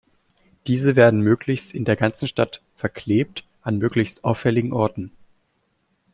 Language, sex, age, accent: German, male, 19-29, Deutschland Deutsch